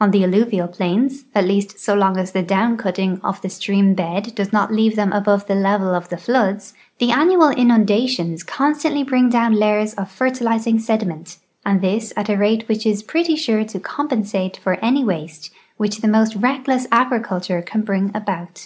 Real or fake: real